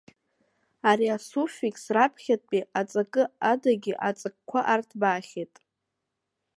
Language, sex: Abkhazian, female